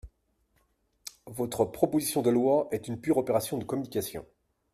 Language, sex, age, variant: French, male, 50-59, Français de métropole